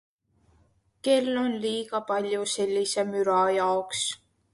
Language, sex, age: Estonian, female, 30-39